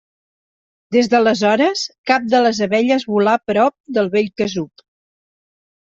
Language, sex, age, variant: Catalan, female, 60-69, Central